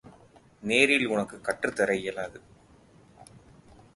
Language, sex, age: Tamil, male, 40-49